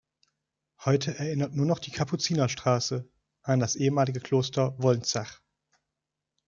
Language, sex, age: German, male, 30-39